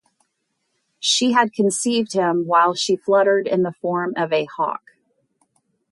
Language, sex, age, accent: English, female, 50-59, United States English